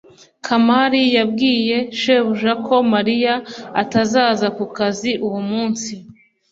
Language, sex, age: Kinyarwanda, female, 19-29